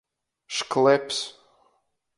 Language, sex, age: Latgalian, male, 19-29